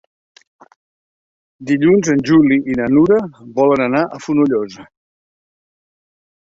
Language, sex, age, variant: Catalan, male, 60-69, Central